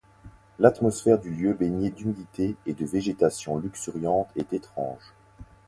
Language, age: French, 30-39